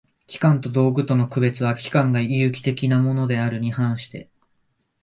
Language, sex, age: Japanese, male, 19-29